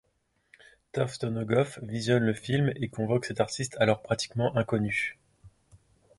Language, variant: French, Français de métropole